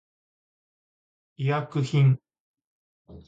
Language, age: Japanese, 40-49